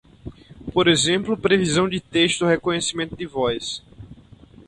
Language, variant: Portuguese, Portuguese (Brasil)